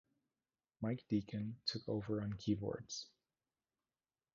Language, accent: English, United States English